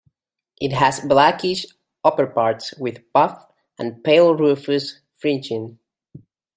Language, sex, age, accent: English, male, 19-29, United States English